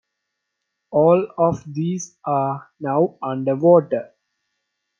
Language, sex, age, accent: English, male, 19-29, United States English